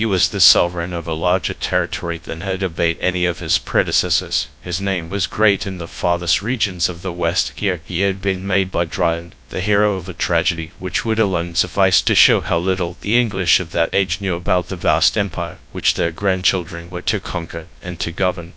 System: TTS, GradTTS